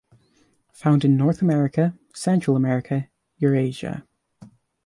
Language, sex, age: English, male, under 19